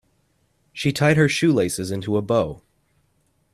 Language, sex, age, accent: English, male, 19-29, Canadian English